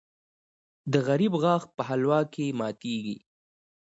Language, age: Pashto, 19-29